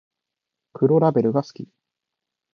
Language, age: Japanese, 19-29